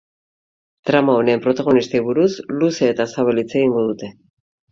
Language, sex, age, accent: Basque, female, 40-49, Mendebalekoa (Araba, Bizkaia, Gipuzkoako mendebaleko herri batzuk)